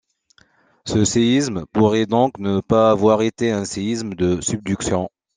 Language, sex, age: French, male, 30-39